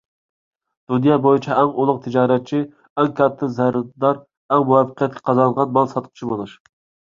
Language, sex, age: Uyghur, male, 19-29